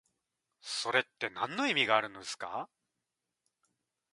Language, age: Japanese, 30-39